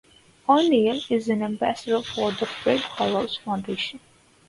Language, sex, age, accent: English, female, 19-29, India and South Asia (India, Pakistan, Sri Lanka)